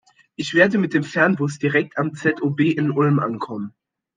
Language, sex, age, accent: German, male, 19-29, Deutschland Deutsch